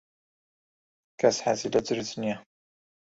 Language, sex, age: Central Kurdish, male, 30-39